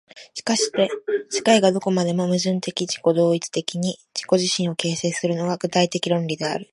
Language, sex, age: Japanese, female, 19-29